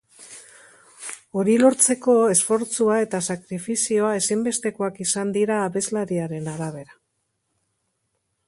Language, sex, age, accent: Basque, female, 60-69, Mendebalekoa (Araba, Bizkaia, Gipuzkoako mendebaleko herri batzuk)